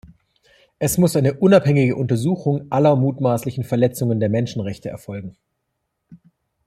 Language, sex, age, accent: German, male, 40-49, Deutschland Deutsch